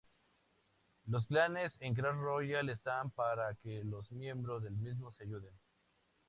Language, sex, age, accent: Spanish, male, 19-29, México